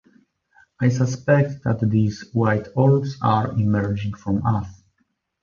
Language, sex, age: English, male, 30-39